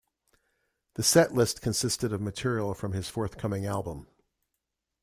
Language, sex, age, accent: English, male, 70-79, United States English